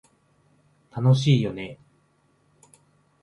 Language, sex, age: Japanese, male, 19-29